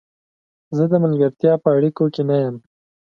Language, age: Pashto, 19-29